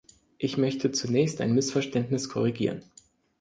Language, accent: German, Deutschland Deutsch